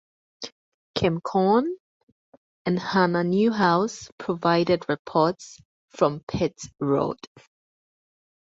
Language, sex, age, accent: English, female, 30-39, United States English